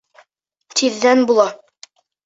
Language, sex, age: Bashkir, male, under 19